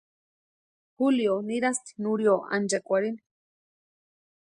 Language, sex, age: Western Highland Purepecha, female, 19-29